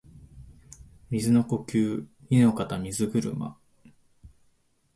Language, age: Japanese, 19-29